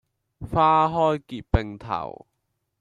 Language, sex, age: Cantonese, male, under 19